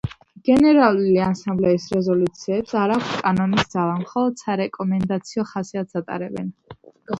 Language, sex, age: Georgian, female, under 19